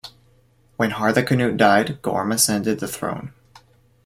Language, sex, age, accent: English, male, 19-29, Canadian English